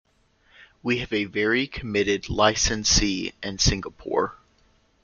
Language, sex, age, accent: English, male, 19-29, United States English